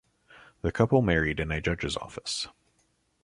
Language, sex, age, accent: English, male, 30-39, United States English